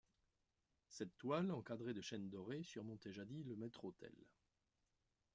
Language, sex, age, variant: French, male, 50-59, Français de métropole